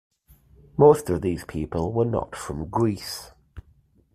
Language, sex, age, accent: English, male, 30-39, England English